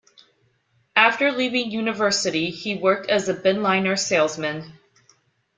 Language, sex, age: English, female, 40-49